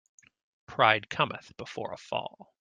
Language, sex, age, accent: English, male, 40-49, United States English